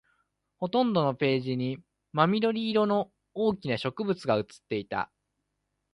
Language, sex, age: Japanese, male, 19-29